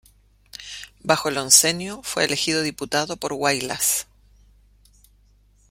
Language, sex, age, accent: Spanish, female, 50-59, Chileno: Chile, Cuyo